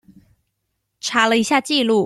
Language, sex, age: Chinese, female, 19-29